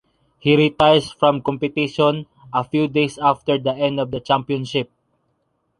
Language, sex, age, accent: English, male, 19-29, Filipino